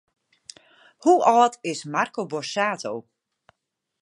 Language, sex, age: Western Frisian, female, 40-49